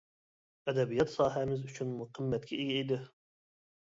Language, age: Uyghur, 19-29